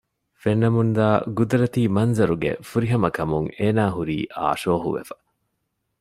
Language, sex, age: Divehi, male, 30-39